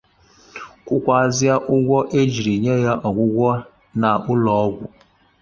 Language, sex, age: Igbo, male, 30-39